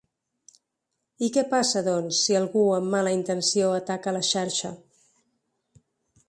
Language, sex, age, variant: Catalan, female, 40-49, Central